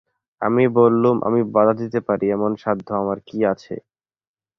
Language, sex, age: Bengali, male, 19-29